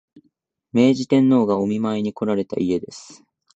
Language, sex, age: Japanese, male, 19-29